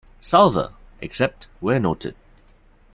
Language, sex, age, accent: English, male, 30-39, Singaporean English